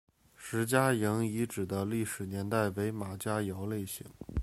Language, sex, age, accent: Chinese, male, 19-29, 出生地：北京市